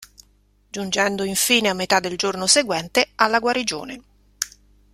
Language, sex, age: Italian, female, 50-59